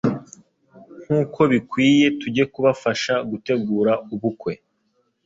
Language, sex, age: Kinyarwanda, male, 19-29